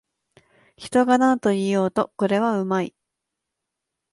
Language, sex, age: Japanese, female, 19-29